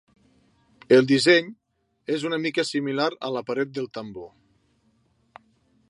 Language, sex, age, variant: Catalan, male, 40-49, Central